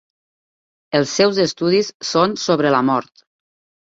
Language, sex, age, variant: Catalan, female, 30-39, Nord-Occidental